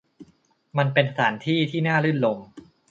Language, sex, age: Thai, male, 30-39